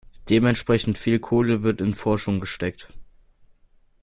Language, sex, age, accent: German, male, under 19, Deutschland Deutsch